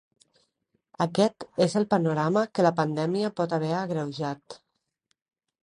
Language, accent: Catalan, valencià